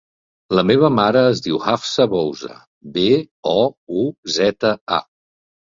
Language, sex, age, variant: Catalan, male, 50-59, Nord-Occidental